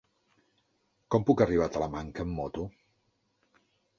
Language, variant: Catalan, Central